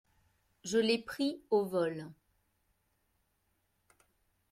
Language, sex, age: French, female, 40-49